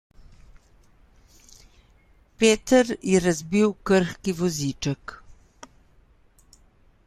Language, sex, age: Slovenian, female, 60-69